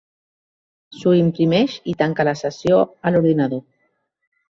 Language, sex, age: Catalan, female, 30-39